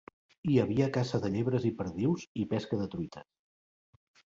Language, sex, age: Catalan, male, 50-59